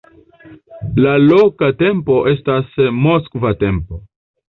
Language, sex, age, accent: Esperanto, male, 19-29, Internacia